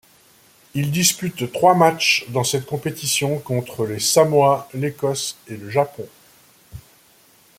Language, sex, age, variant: French, male, 50-59, Français de métropole